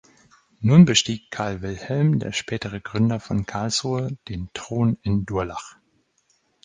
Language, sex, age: German, male, 30-39